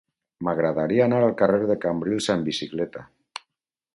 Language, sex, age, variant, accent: Catalan, male, 50-59, Valencià meridional, valencià